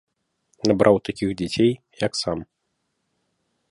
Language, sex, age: Belarusian, male, 19-29